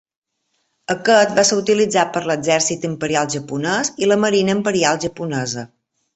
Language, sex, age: Catalan, female, 50-59